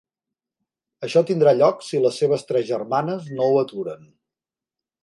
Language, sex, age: Catalan, male, 50-59